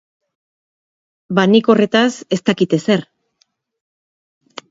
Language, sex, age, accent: Basque, female, 40-49, Erdialdekoa edo Nafarra (Gipuzkoa, Nafarroa)